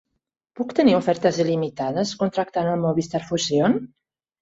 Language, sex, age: Catalan, female, 40-49